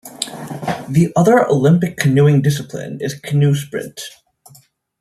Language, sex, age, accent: English, male, under 19, United States English